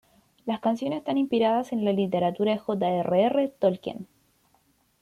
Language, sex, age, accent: Spanish, female, under 19, Chileno: Chile, Cuyo